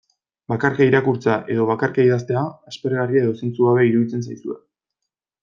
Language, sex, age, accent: Basque, male, 19-29, Erdialdekoa edo Nafarra (Gipuzkoa, Nafarroa)